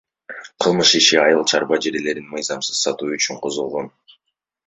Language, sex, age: Kyrgyz, male, 19-29